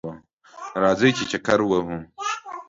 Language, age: Pashto, 19-29